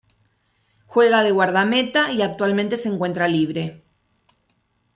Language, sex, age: Spanish, female, 40-49